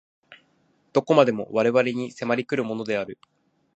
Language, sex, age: Japanese, male, 19-29